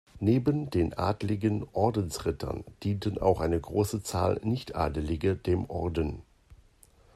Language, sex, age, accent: German, male, 40-49, Deutschland Deutsch